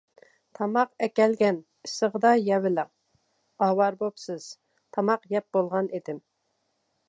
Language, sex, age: Uyghur, female, 50-59